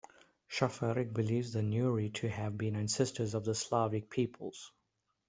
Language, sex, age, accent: English, male, 30-39, Southern African (South Africa, Zimbabwe, Namibia)